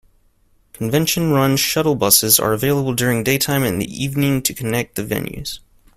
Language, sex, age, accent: English, male, 19-29, United States English